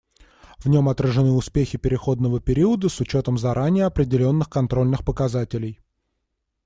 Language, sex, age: Russian, male, 19-29